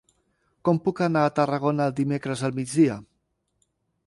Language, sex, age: Catalan, male, 40-49